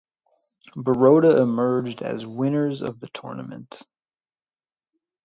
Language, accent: English, United States English